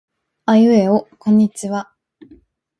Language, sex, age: Japanese, female, 19-29